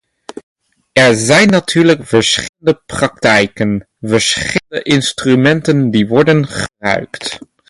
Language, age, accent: Dutch, 19-29, Nederlands Nederlands